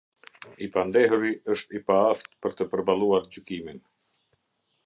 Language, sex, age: Albanian, male, 50-59